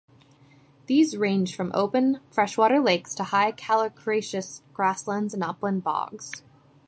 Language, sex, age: English, female, 19-29